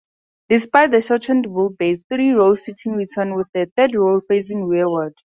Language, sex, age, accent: English, female, under 19, Southern African (South Africa, Zimbabwe, Namibia)